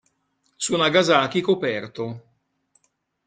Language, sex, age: Italian, male, 60-69